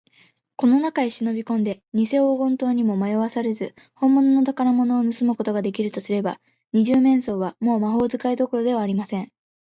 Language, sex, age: Japanese, female, 19-29